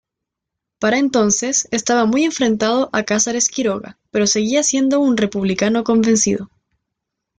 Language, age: Spanish, 19-29